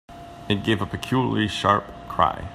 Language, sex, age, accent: English, male, 30-39, United States English